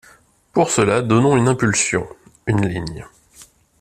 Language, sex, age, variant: French, male, 30-39, Français de métropole